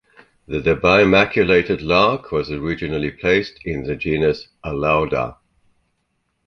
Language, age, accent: English, 60-69, Southern African (South Africa, Zimbabwe, Namibia)